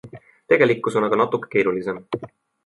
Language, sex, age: Estonian, male, 19-29